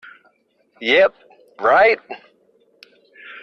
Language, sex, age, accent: English, male, 30-39, United States English